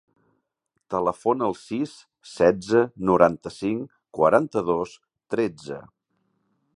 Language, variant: Catalan, Central